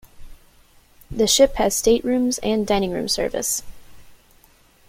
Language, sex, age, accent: English, female, 19-29, United States English